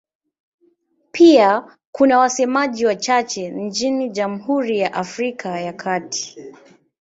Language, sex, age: Swahili, male, 19-29